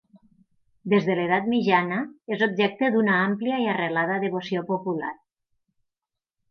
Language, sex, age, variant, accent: Catalan, female, 50-59, Nord-Occidental, Tortosí